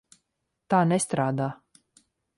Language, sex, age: Latvian, female, 30-39